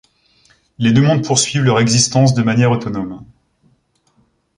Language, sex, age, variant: French, male, 19-29, Français de métropole